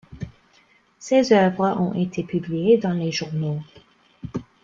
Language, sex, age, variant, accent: French, female, 19-29, Français d'Amérique du Nord, Français du Canada